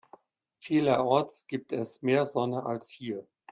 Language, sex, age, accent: German, male, 60-69, Deutschland Deutsch